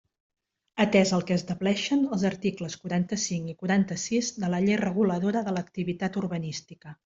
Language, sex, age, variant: Catalan, female, 50-59, Central